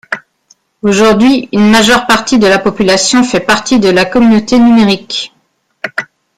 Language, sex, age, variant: French, female, 50-59, Français de métropole